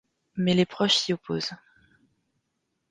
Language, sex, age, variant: French, female, 40-49, Français de métropole